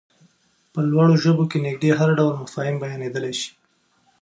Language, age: Pashto, 30-39